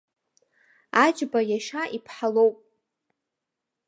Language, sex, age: Abkhazian, female, 19-29